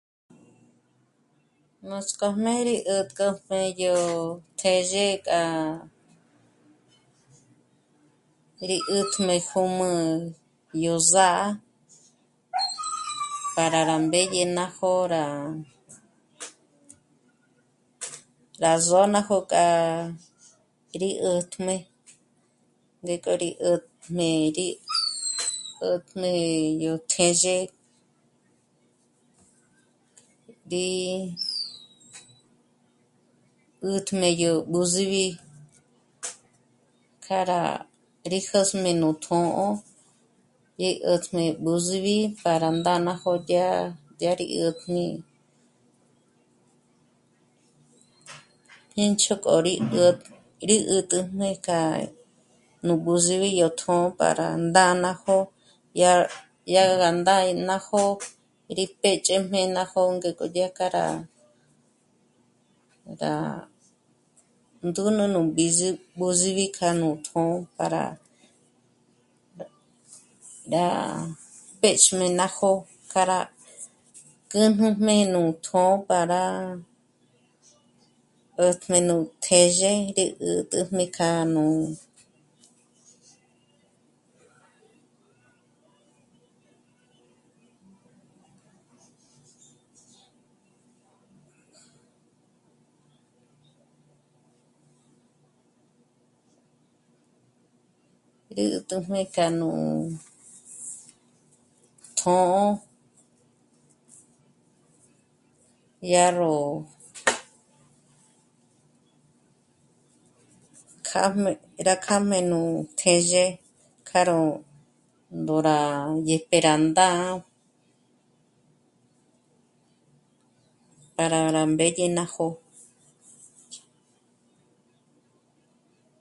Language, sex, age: Michoacán Mazahua, female, 60-69